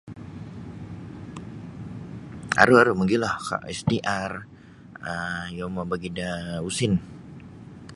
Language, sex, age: Sabah Bisaya, male, 19-29